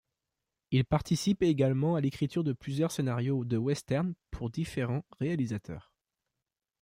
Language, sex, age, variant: French, male, under 19, Français de métropole